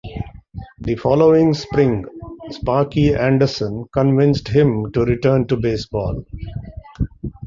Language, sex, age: English, male, 40-49